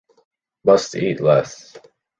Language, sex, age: English, male, under 19